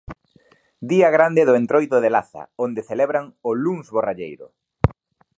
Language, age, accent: Galician, 30-39, Normativo (estándar)